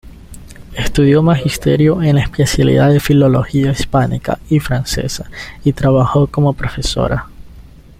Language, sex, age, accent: Spanish, male, 19-29, Andino-Pacífico: Colombia, Perú, Ecuador, oeste de Bolivia y Venezuela andina